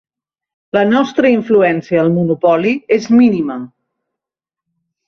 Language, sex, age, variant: Catalan, female, 50-59, Central